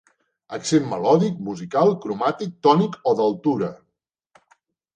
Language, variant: Catalan, Central